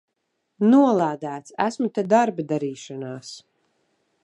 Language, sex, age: Latvian, female, 40-49